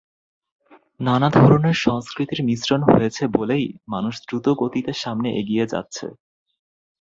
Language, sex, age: Bengali, male, 19-29